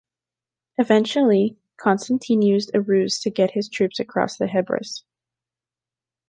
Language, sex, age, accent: English, female, under 19, United States English